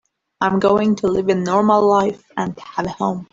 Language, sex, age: English, female, 19-29